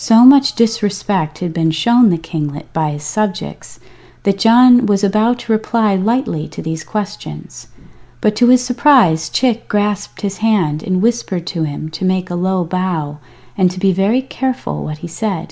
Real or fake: real